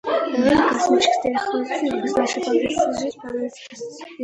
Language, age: Russian, under 19